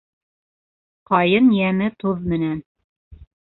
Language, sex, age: Bashkir, female, 40-49